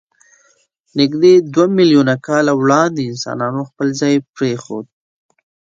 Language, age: Pashto, 19-29